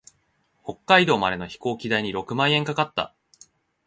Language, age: Japanese, 19-29